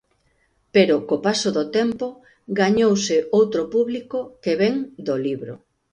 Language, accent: Galician, Oriental (común en zona oriental)